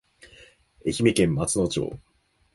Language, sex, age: Japanese, male, 19-29